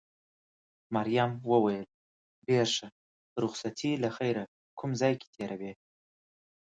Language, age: Pashto, 30-39